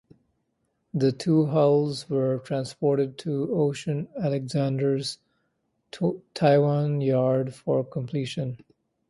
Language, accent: English, India and South Asia (India, Pakistan, Sri Lanka)